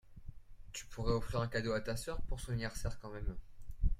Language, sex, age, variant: French, male, 19-29, Français de métropole